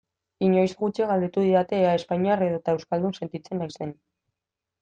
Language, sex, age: Basque, female, 19-29